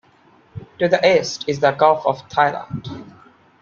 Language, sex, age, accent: English, male, 19-29, India and South Asia (India, Pakistan, Sri Lanka)